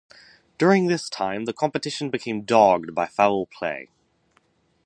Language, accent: English, United States English